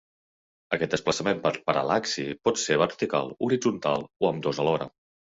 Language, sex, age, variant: Catalan, male, 30-39, Central